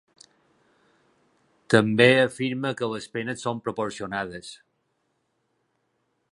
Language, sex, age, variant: Catalan, male, 40-49, Balear